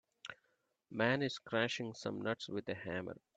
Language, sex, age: English, male, 40-49